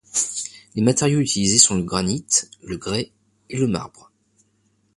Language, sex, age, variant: French, male, 30-39, Français de métropole